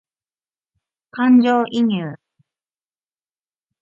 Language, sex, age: Japanese, female, 40-49